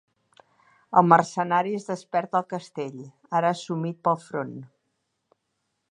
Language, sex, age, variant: Catalan, female, 50-59, Central